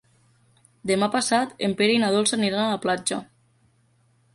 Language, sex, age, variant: Catalan, female, 19-29, Nord-Occidental